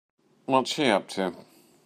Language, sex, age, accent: English, male, 40-49, England English